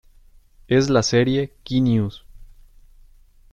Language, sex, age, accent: Spanish, male, 19-29, México